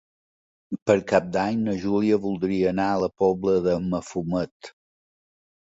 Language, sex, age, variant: Catalan, male, 60-69, Balear